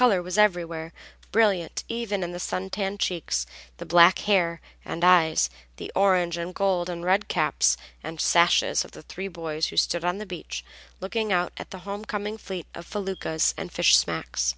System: none